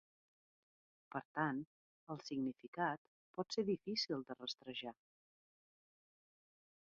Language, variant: Catalan, Central